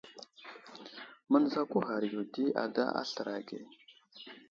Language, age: Wuzlam, 19-29